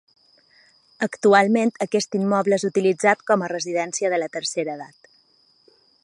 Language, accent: Catalan, balear; central